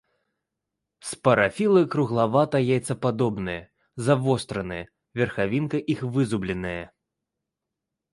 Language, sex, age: Belarusian, male, 19-29